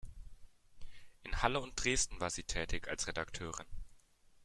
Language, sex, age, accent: German, male, under 19, Deutschland Deutsch